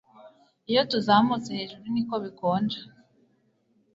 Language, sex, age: Kinyarwanda, female, 19-29